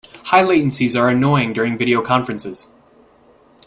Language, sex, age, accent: English, male, 19-29, United States English